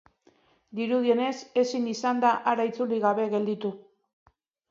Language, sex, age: Basque, female, 40-49